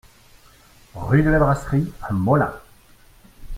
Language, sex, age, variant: French, male, 40-49, Français de métropole